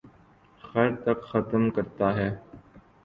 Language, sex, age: Urdu, male, 19-29